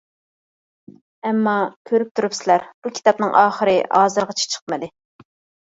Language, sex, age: Uyghur, female, 30-39